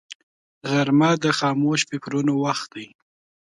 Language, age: Pashto, 19-29